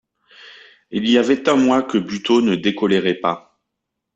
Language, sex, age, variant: French, male, 30-39, Français de métropole